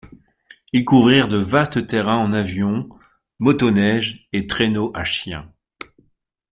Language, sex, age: French, male, 40-49